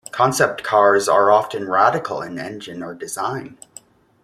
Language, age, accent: English, 19-29, United States English